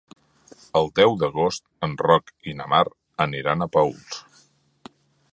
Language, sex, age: Catalan, male, 50-59